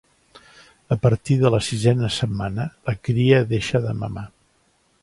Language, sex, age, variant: Catalan, male, 60-69, Central